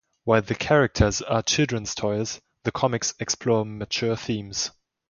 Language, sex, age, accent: English, male, under 19, England English